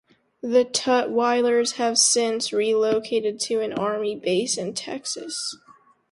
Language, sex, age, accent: English, female, under 19, United States English